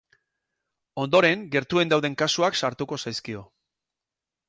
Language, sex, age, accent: Basque, male, 50-59, Mendebalekoa (Araba, Bizkaia, Gipuzkoako mendebaleko herri batzuk)